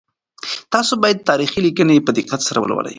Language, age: Pashto, 19-29